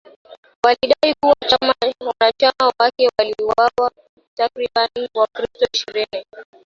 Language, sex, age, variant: Swahili, female, 19-29, Kiswahili cha Bara ya Kenya